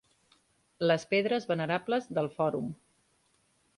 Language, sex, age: Catalan, female, 40-49